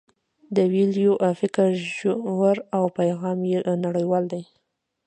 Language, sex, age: Pashto, female, 19-29